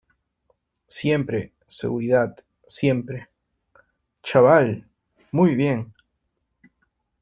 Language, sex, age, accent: Spanish, male, 19-29, Andino-Pacífico: Colombia, Perú, Ecuador, oeste de Bolivia y Venezuela andina